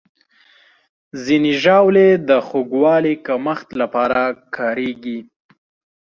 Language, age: Pashto, 19-29